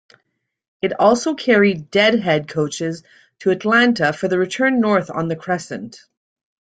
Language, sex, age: English, female, 30-39